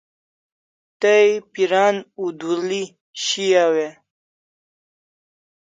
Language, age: Kalasha, 19-29